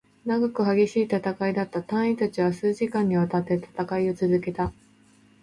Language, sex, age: Japanese, female, 30-39